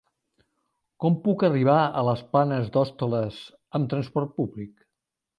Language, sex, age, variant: Catalan, male, 70-79, Central